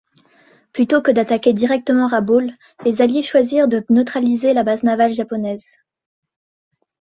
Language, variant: French, Français de métropole